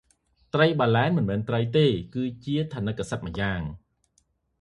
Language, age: Khmer, 30-39